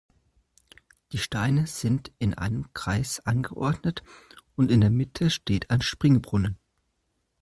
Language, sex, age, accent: German, male, 19-29, Deutschland Deutsch